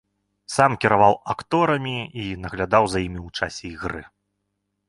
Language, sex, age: Belarusian, male, 19-29